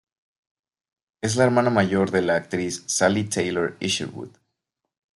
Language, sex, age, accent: Spanish, male, 19-29, México